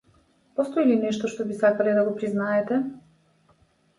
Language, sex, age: Macedonian, female, 40-49